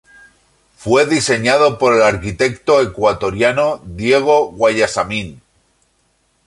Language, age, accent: Spanish, 40-49, España: Centro-Sur peninsular (Madrid, Toledo, Castilla-La Mancha)